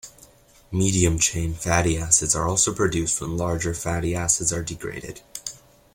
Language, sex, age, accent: English, male, under 19, United States English